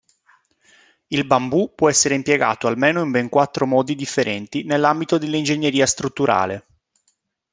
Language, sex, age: Italian, male, 30-39